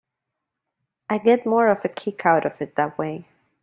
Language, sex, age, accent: English, female, 30-39, Canadian English